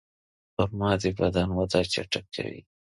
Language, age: Pashto, 19-29